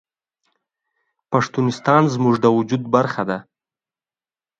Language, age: Pashto, under 19